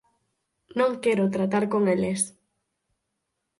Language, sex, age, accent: Galician, female, 19-29, Normativo (estándar)